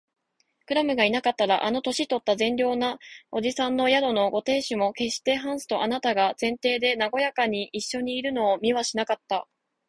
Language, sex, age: Japanese, female, 19-29